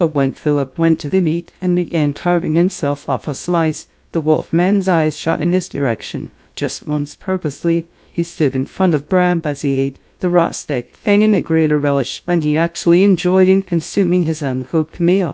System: TTS, GlowTTS